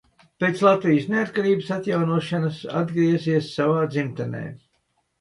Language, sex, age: Latvian, male, 50-59